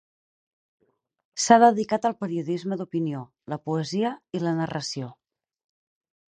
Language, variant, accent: Catalan, Central, Camp de Tarragona